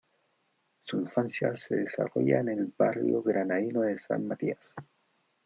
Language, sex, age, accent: Spanish, male, 19-29, Chileno: Chile, Cuyo